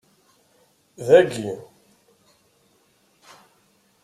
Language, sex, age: Kabyle, male, 50-59